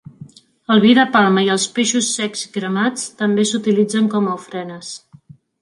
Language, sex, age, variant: Catalan, female, 40-49, Central